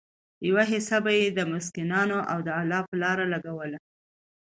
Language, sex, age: Pashto, female, 19-29